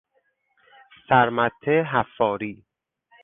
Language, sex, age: Persian, male, 30-39